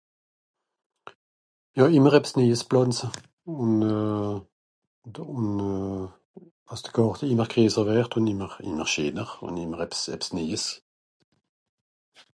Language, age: Swiss German, 60-69